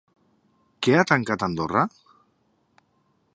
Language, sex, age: Catalan, male, 30-39